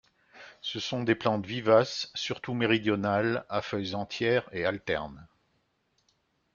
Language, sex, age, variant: French, male, 60-69, Français de métropole